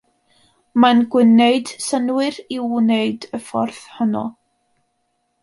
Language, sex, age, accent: Welsh, female, under 19, Y Deyrnas Unedig Cymraeg